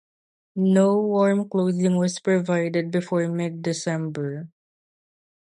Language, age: English, under 19